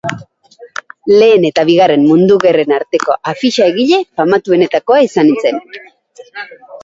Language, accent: Basque, Mendebalekoa (Araba, Bizkaia, Gipuzkoako mendebaleko herri batzuk)